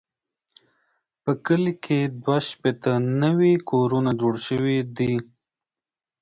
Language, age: Pashto, 19-29